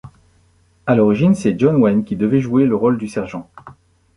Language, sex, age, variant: French, male, 50-59, Français de métropole